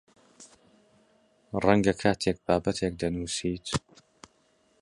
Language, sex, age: Central Kurdish, male, 19-29